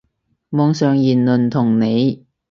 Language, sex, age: Cantonese, female, 30-39